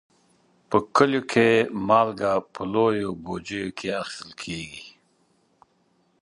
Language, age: Pashto, 50-59